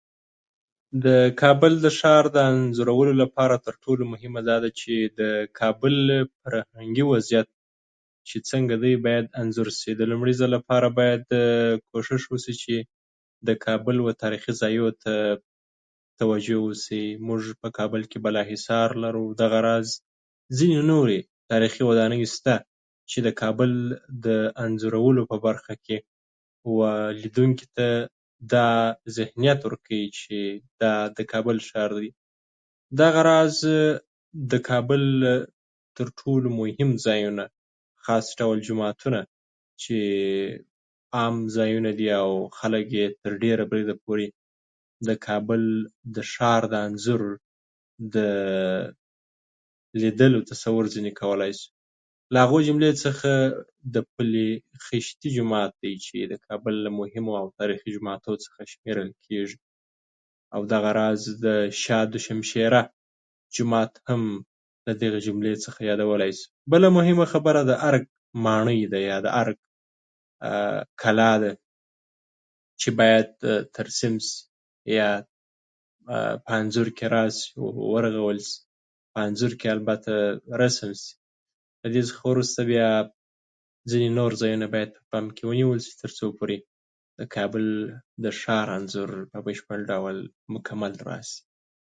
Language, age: Pashto, 19-29